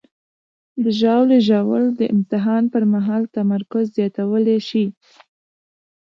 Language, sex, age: Pashto, female, 19-29